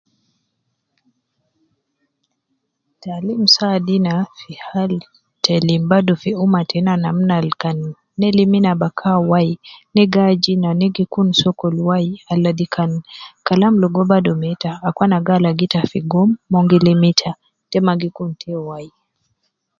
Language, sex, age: Nubi, female, 30-39